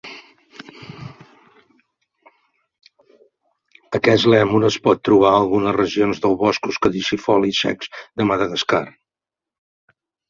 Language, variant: Catalan, Septentrional